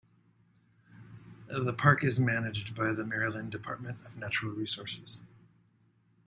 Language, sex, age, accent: English, male, 50-59, United States English